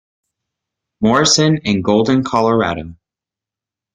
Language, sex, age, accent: English, male, 19-29, United States English